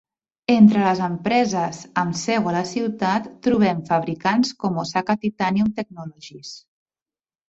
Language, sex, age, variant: Catalan, female, 30-39, Central